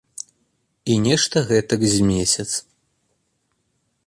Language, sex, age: Belarusian, male, 30-39